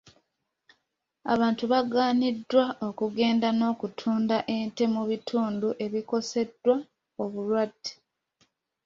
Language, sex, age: Ganda, female, 19-29